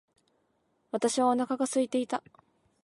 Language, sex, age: Japanese, female, 19-29